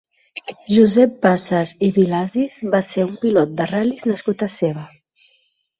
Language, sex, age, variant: Catalan, female, 30-39, Central